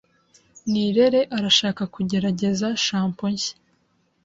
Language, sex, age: Kinyarwanda, female, 19-29